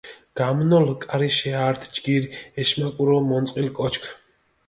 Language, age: Mingrelian, 30-39